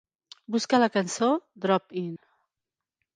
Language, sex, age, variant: Catalan, female, 40-49, Central